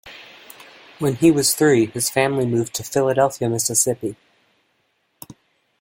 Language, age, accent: English, under 19, United States English